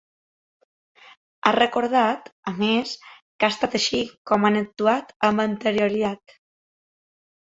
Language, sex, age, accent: Catalan, female, 30-39, mallorquí